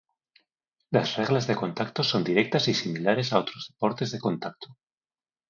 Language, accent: Spanish, España: Norte peninsular (Asturias, Castilla y León, Cantabria, País Vasco, Navarra, Aragón, La Rioja, Guadalajara, Cuenca)